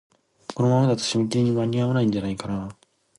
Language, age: Japanese, 19-29